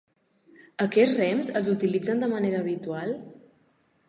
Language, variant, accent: Catalan, Balear, balear